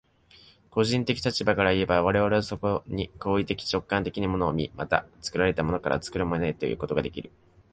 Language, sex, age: Japanese, male, 19-29